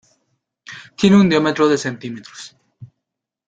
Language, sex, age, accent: Spanish, male, 19-29, México